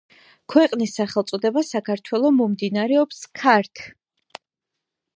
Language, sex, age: Georgian, female, 19-29